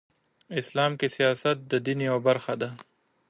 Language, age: Pashto, 19-29